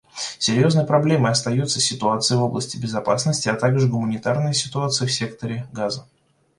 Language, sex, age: Russian, male, 19-29